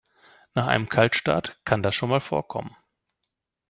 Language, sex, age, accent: German, male, 40-49, Deutschland Deutsch